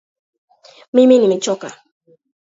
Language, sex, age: Swahili, female, 19-29